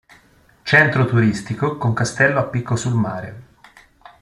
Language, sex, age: Italian, male, 19-29